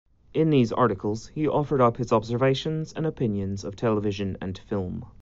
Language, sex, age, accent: English, male, 30-39, Canadian English